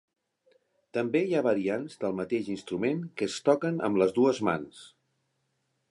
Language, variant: Catalan, Central